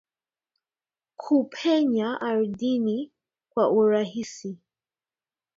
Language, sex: English, female